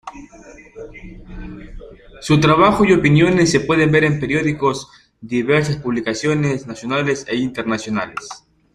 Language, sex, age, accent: Spanish, male, 19-29, Andino-Pacífico: Colombia, Perú, Ecuador, oeste de Bolivia y Venezuela andina